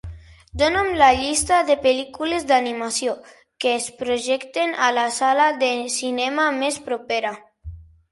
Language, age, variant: Catalan, under 19, Central